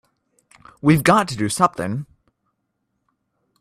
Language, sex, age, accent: English, male, under 19, United States English